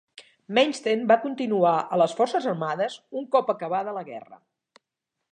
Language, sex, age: Catalan, female, 60-69